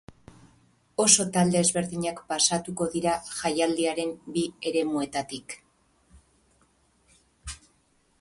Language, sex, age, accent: Basque, female, 50-59, Mendebalekoa (Araba, Bizkaia, Gipuzkoako mendebaleko herri batzuk)